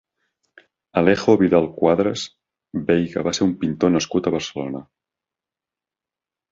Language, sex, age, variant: Catalan, male, 30-39, Nord-Occidental